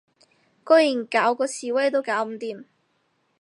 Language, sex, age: Cantonese, female, 19-29